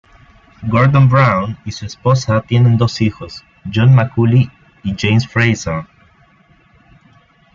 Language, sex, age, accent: Spanish, male, 19-29, Andino-Pacífico: Colombia, Perú, Ecuador, oeste de Bolivia y Venezuela andina